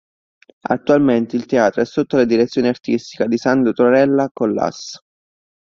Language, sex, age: Italian, male, 19-29